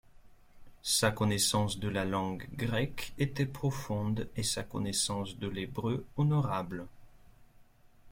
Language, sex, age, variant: French, male, 30-39, Français de métropole